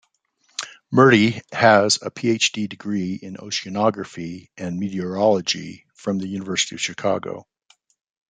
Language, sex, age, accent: English, male, 50-59, United States English